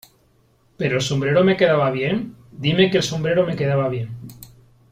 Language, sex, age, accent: Spanish, male, 40-49, España: Sur peninsular (Andalucia, Extremadura, Murcia)